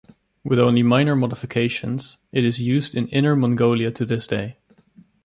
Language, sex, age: English, male, 19-29